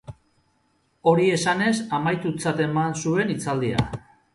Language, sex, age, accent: Basque, male, 40-49, Mendebalekoa (Araba, Bizkaia, Gipuzkoako mendebaleko herri batzuk)